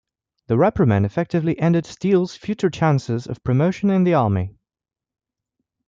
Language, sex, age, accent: English, male, 19-29, England English